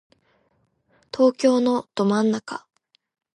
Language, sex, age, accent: Japanese, female, 19-29, 標準語